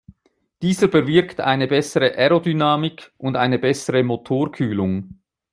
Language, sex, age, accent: German, male, 40-49, Schweizerdeutsch